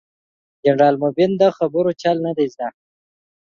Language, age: Pashto, 19-29